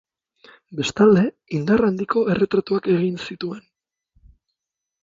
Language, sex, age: Basque, male, 30-39